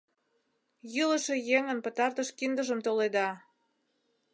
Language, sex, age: Mari, female, 30-39